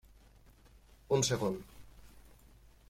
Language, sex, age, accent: Catalan, male, 30-39, valencià